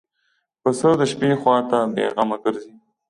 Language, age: Pashto, 19-29